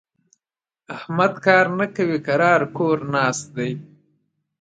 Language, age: Pashto, 19-29